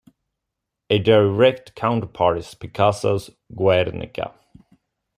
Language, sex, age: English, male, 19-29